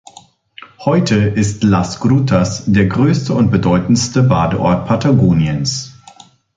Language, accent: German, Deutschland Deutsch